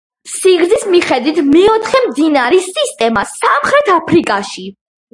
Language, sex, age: Georgian, female, under 19